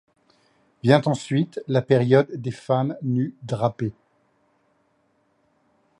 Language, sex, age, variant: French, male, 50-59, Français de métropole